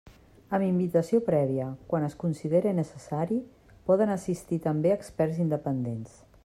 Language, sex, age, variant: Catalan, female, 50-59, Central